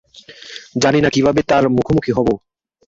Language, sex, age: Bengali, male, 19-29